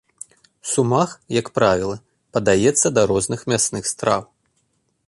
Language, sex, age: Belarusian, male, 30-39